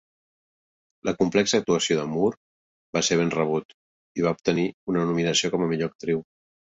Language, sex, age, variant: Catalan, male, 50-59, Central